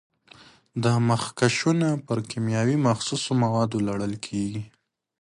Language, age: Pashto, 30-39